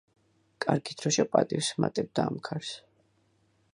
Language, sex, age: Georgian, female, 40-49